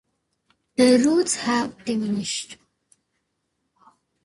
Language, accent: English, United States English